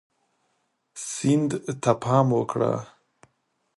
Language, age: Pashto, 19-29